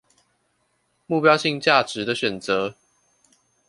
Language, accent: Chinese, 出生地：臺北市